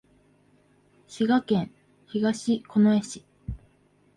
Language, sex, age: Japanese, female, 19-29